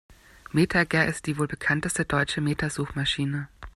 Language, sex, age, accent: German, female, 30-39, Österreichisches Deutsch